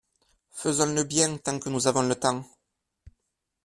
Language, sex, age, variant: French, male, 30-39, Français de métropole